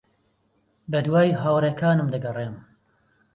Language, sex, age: Central Kurdish, male, 30-39